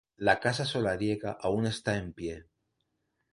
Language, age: Spanish, 40-49